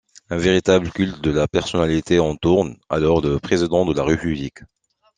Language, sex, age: French, male, 30-39